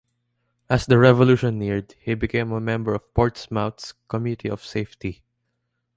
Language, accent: English, Filipino